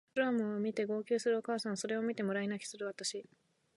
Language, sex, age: Japanese, female, under 19